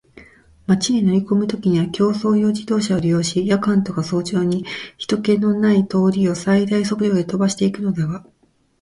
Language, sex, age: Japanese, female, 40-49